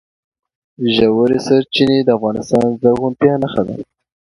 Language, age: Pashto, 19-29